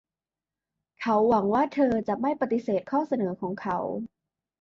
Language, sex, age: Thai, female, 19-29